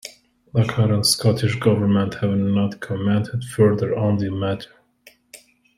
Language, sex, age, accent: English, male, 30-39, United States English